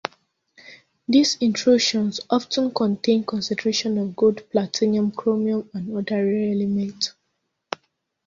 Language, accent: English, Southern African (South Africa, Zimbabwe, Namibia)